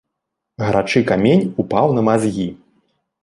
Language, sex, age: Belarusian, male, 30-39